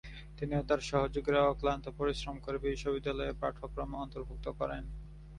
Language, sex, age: Bengali, female, 19-29